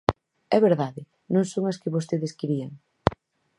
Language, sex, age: Galician, female, 19-29